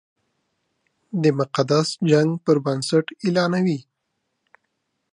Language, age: Pashto, 19-29